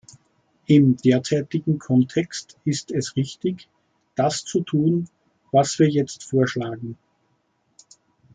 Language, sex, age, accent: German, male, 40-49, Österreichisches Deutsch